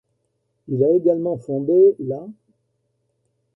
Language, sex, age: French, male, 70-79